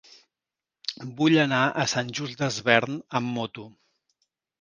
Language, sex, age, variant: Catalan, male, 40-49, Central